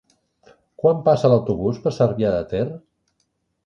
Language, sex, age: Catalan, male, 60-69